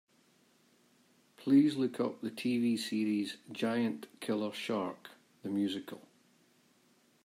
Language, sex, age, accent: English, male, 40-49, Scottish English